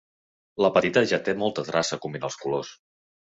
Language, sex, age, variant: Catalan, male, 30-39, Central